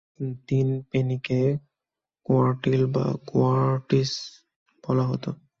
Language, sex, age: Bengali, male, 19-29